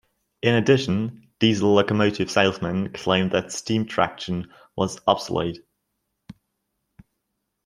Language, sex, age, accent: English, male, 19-29, United States English